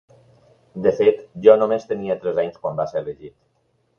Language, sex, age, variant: Catalan, male, 50-59, Balear